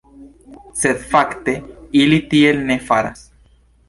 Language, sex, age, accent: Esperanto, male, 19-29, Internacia